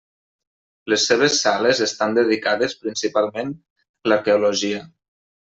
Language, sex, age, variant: Catalan, male, 19-29, Nord-Occidental